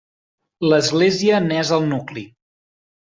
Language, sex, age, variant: Catalan, male, 19-29, Central